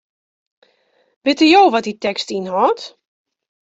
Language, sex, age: Western Frisian, female, 40-49